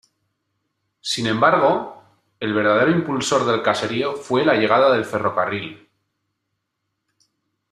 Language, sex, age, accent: Spanish, male, 50-59, España: Norte peninsular (Asturias, Castilla y León, Cantabria, País Vasco, Navarra, Aragón, La Rioja, Guadalajara, Cuenca)